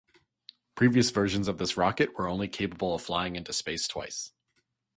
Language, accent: English, United States English